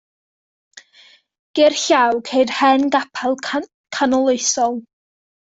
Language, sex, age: Welsh, female, under 19